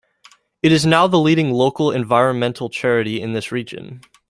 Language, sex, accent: English, male, United States English